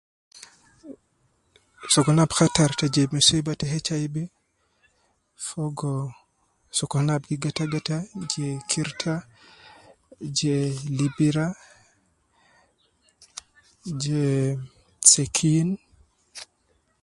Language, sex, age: Nubi, male, 19-29